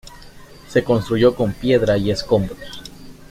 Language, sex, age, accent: Spanish, male, under 19, México